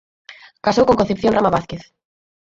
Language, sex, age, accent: Galician, female, 19-29, Atlántico (seseo e gheada)